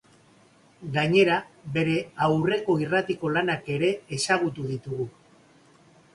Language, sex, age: Basque, male, 50-59